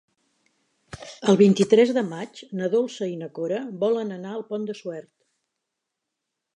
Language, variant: Catalan, Central